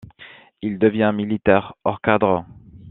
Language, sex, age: French, male, 30-39